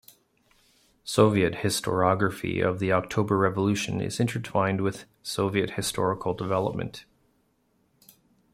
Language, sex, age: English, male, 40-49